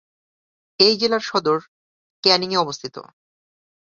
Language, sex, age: Bengali, male, 19-29